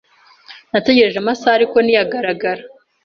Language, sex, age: Kinyarwanda, female, 19-29